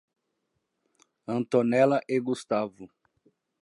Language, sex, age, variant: Portuguese, male, 19-29, Portuguese (Brasil)